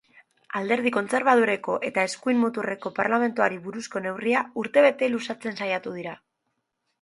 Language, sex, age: Basque, female, 19-29